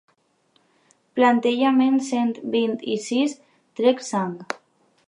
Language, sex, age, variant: Catalan, female, under 19, Alacantí